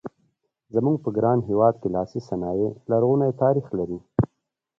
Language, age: Pashto, 19-29